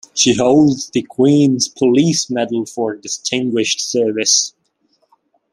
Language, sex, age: English, male, 19-29